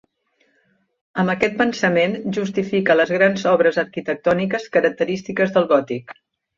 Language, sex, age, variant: Catalan, female, 60-69, Central